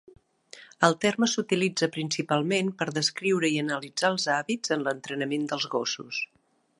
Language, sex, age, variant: Catalan, female, 50-59, Central